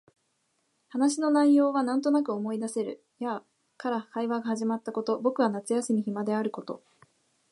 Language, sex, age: Japanese, female, 19-29